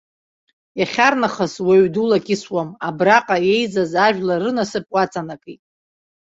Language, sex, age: Abkhazian, female, 30-39